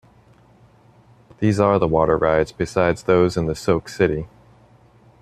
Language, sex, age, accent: English, male, 40-49, United States English